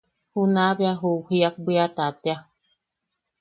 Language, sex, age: Yaqui, female, 30-39